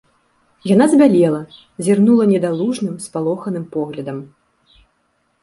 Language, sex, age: Belarusian, female, 30-39